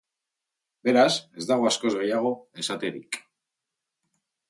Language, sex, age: Basque, male, 40-49